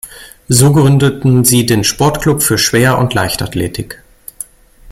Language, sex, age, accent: German, male, 40-49, Deutschland Deutsch